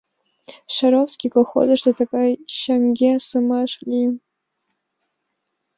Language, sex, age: Mari, female, under 19